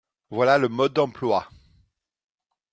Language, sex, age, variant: French, male, 40-49, Français d'Europe